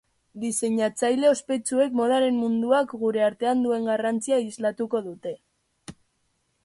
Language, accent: Basque, Erdialdekoa edo Nafarra (Gipuzkoa, Nafarroa)